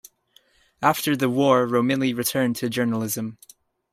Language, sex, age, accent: English, male, 19-29, Canadian English